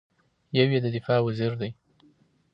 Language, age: Pashto, 30-39